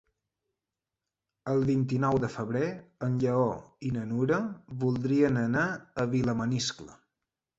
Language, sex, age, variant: Catalan, male, 30-39, Balear